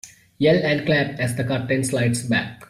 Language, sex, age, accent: English, male, 19-29, India and South Asia (India, Pakistan, Sri Lanka)